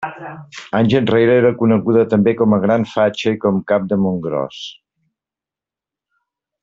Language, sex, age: Catalan, male, 50-59